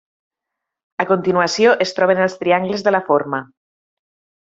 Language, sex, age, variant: Catalan, female, 30-39, Nord-Occidental